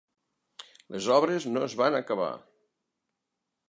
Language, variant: Catalan, Central